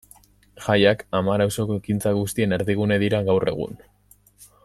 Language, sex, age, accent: Basque, male, 19-29, Mendebalekoa (Araba, Bizkaia, Gipuzkoako mendebaleko herri batzuk)